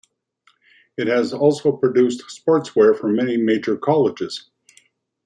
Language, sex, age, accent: English, male, 60-69, Canadian English